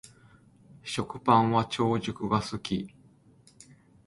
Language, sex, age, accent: Japanese, male, 40-49, 関西弁